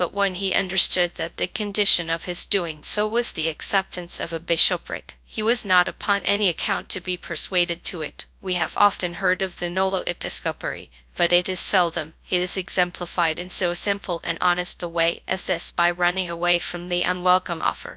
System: TTS, GradTTS